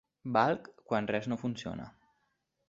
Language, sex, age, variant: Catalan, male, under 19, Nord-Occidental